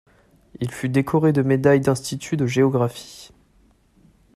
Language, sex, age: French, male, 19-29